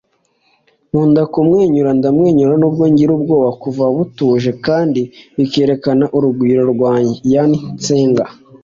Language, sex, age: Kinyarwanda, male, 19-29